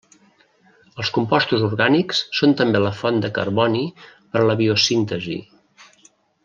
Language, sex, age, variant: Catalan, male, 60-69, Central